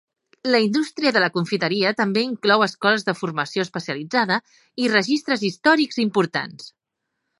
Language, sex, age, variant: Catalan, female, 40-49, Central